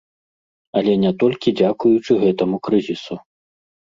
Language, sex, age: Belarusian, male, 40-49